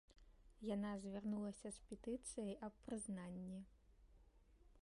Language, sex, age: Belarusian, female, 19-29